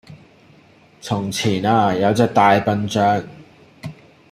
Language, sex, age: Cantonese, male, 30-39